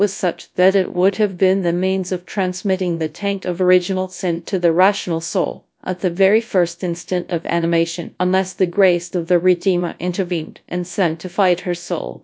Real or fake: fake